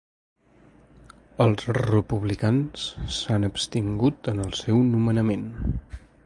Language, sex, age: Catalan, male, 19-29